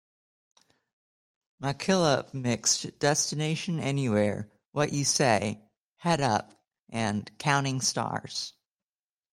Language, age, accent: English, 19-29, United States English